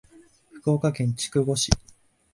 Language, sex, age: Japanese, male, 19-29